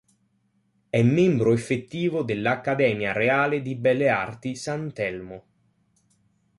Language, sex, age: Italian, male, under 19